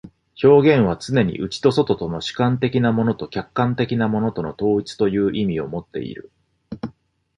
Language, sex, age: Japanese, male, 40-49